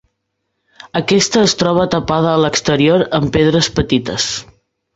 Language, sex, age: Catalan, female, 40-49